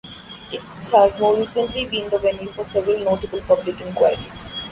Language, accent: English, India and South Asia (India, Pakistan, Sri Lanka)